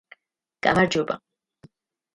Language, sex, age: Georgian, female, under 19